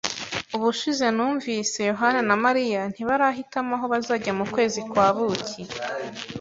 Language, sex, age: Kinyarwanda, female, 19-29